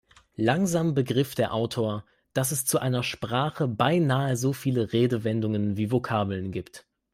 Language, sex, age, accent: German, male, 19-29, Deutschland Deutsch